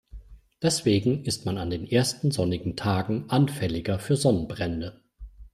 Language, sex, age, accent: German, male, 40-49, Deutschland Deutsch